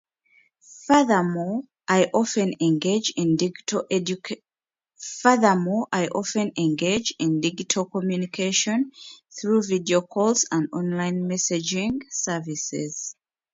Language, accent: English, United States English